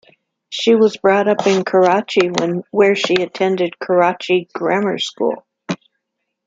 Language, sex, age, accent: English, female, 50-59, United States English